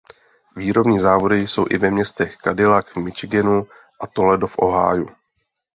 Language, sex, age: Czech, male, 30-39